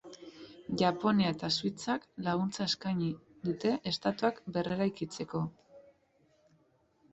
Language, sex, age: Basque, female, 30-39